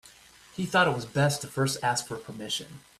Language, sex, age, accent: English, male, 40-49, United States English